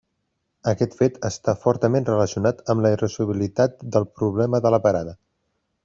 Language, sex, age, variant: Catalan, male, 30-39, Central